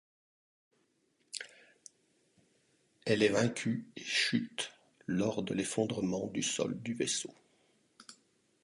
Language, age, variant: French, 40-49, Français de métropole